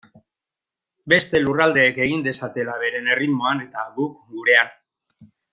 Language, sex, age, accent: Basque, male, 50-59, Mendebalekoa (Araba, Bizkaia, Gipuzkoako mendebaleko herri batzuk)